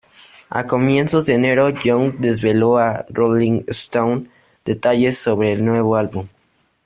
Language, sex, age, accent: Spanish, male, under 19, México